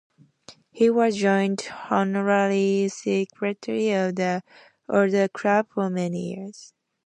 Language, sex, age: English, female, 19-29